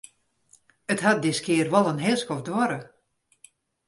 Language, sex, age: Western Frisian, female, 60-69